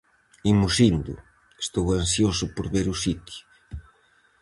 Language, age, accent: Galician, 50-59, Central (gheada)